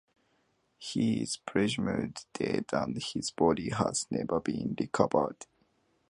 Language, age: English, 19-29